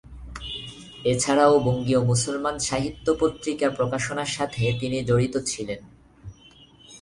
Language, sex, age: Bengali, male, 19-29